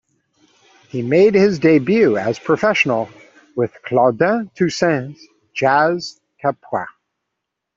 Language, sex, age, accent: English, male, 40-49, Canadian English